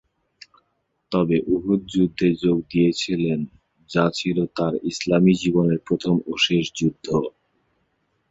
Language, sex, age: Bengali, male, 19-29